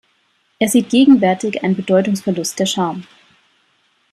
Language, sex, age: German, female, 30-39